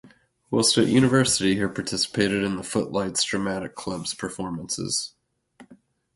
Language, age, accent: English, 30-39, United States English